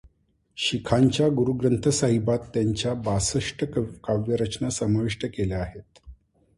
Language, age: Marathi, 40-49